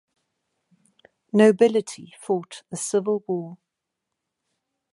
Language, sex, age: English, female, 30-39